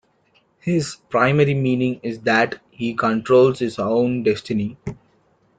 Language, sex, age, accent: English, male, 19-29, India and South Asia (India, Pakistan, Sri Lanka)